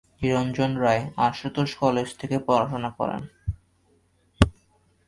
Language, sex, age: Bengali, male, under 19